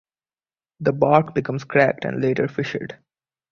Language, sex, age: English, male, 19-29